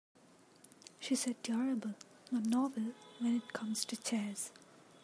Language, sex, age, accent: English, female, under 19, India and South Asia (India, Pakistan, Sri Lanka)